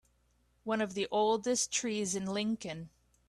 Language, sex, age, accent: English, female, 19-29, Canadian English